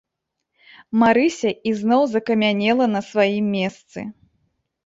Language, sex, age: Belarusian, female, 19-29